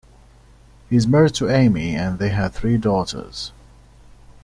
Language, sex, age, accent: English, male, 30-39, England English